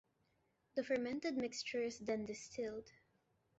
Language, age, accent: English, under 19, Filipino